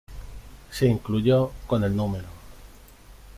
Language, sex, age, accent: Spanish, male, 30-39, España: Centro-Sur peninsular (Madrid, Toledo, Castilla-La Mancha)